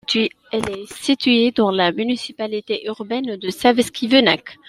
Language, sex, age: French, female, 19-29